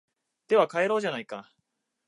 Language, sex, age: Japanese, male, 19-29